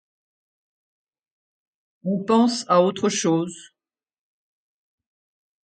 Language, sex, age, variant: French, female, 60-69, Français de métropole